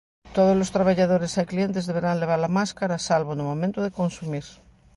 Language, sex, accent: Galician, female, Normativo (estándar)